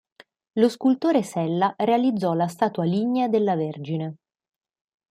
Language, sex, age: Italian, female, 19-29